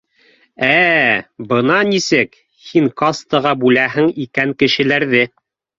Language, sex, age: Bashkir, male, 30-39